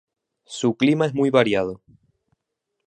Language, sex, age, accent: Spanish, male, 19-29, España: Islas Canarias